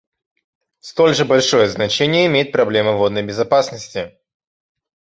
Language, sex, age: Russian, male, under 19